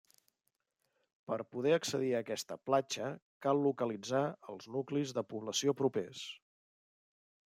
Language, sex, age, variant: Catalan, male, 50-59, Central